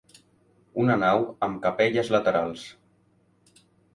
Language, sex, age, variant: Catalan, male, under 19, Central